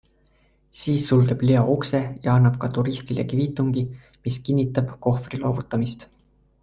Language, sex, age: Estonian, male, 19-29